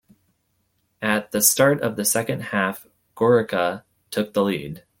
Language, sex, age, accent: English, male, 19-29, United States English